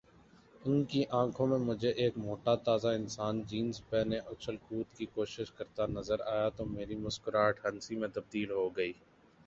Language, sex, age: Urdu, male, 19-29